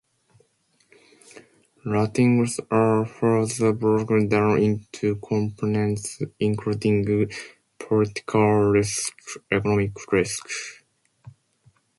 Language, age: English, 19-29